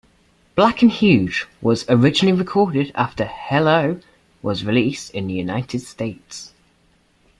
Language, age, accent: English, under 19, England English